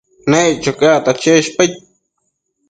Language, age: Matsés, under 19